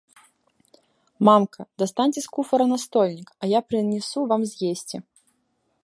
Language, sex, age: Belarusian, female, 19-29